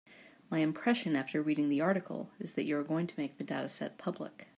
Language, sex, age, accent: English, female, 30-39, United States English